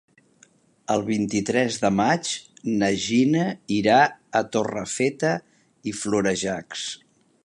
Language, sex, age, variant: Catalan, male, 50-59, Central